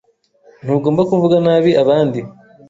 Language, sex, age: Kinyarwanda, male, 30-39